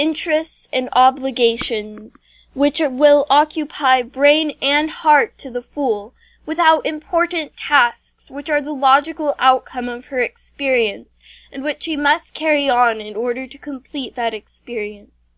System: none